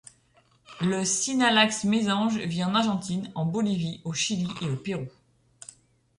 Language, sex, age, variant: French, female, 30-39, Français de métropole